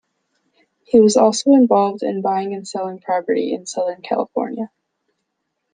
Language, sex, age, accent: English, female, under 19, United States English